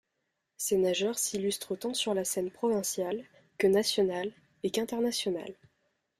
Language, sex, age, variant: French, female, under 19, Français de métropole